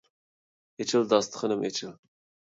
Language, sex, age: Uyghur, male, 19-29